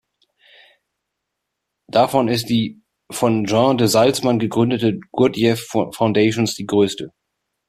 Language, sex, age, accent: German, male, 30-39, Deutschland Deutsch